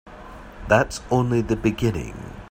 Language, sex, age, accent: English, male, 60-69, Scottish English